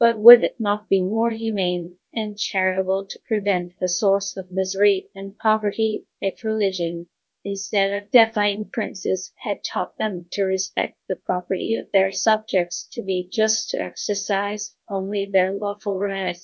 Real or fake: fake